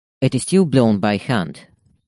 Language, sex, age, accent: English, male, under 19, United States English